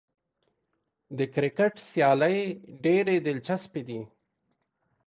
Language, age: Pashto, 30-39